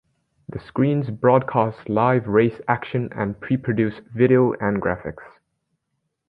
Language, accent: English, United States English